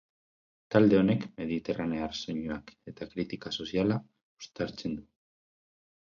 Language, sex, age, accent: Basque, male, 19-29, Mendebalekoa (Araba, Bizkaia, Gipuzkoako mendebaleko herri batzuk)